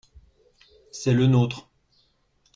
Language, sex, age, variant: French, male, 40-49, Français de métropole